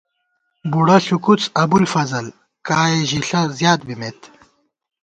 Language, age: Gawar-Bati, 30-39